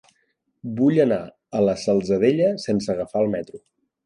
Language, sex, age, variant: Catalan, male, 40-49, Central